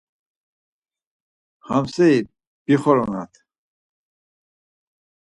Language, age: Laz, 60-69